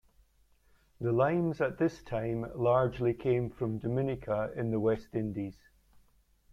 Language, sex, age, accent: English, male, 40-49, Scottish English